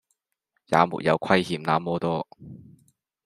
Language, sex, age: Cantonese, male, 19-29